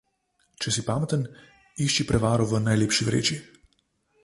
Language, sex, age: Slovenian, male, 30-39